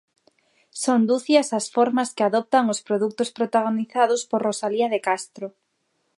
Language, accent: Galician, Normativo (estándar)